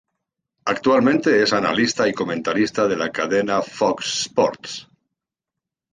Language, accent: Spanish, España: Centro-Sur peninsular (Madrid, Toledo, Castilla-La Mancha)